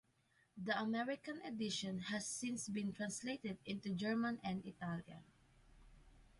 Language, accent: English, Filipino